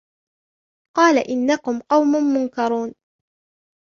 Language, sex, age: Arabic, female, 19-29